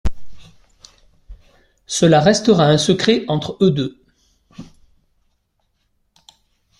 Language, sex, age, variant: French, male, 40-49, Français de métropole